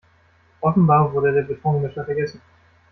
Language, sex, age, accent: German, male, 19-29, Deutschland Deutsch